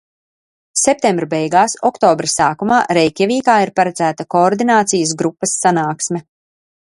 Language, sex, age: Latvian, female, 30-39